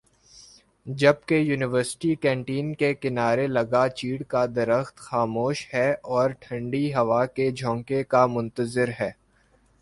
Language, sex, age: Urdu, male, 19-29